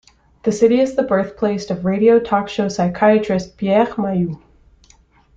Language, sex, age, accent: English, female, 19-29, United States English